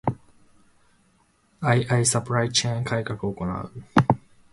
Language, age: Japanese, 19-29